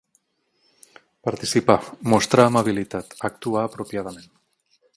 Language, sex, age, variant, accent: Catalan, male, 40-49, Tortosí, nord-occidental